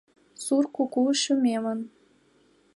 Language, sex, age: Mari, female, 19-29